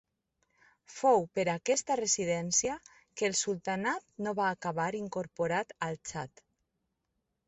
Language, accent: Catalan, valencià